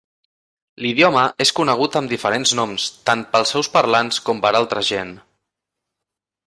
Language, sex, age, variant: Catalan, male, 19-29, Central